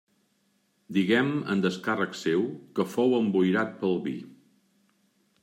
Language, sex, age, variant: Catalan, male, 50-59, Central